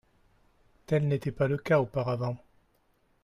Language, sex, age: French, male, 60-69